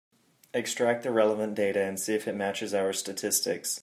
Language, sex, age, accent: English, male, 19-29, United States English